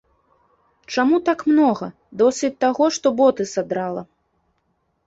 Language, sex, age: Belarusian, female, 30-39